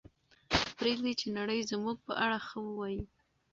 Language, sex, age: Pashto, female, 19-29